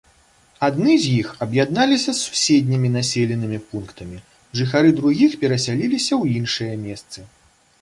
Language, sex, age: Belarusian, male, 30-39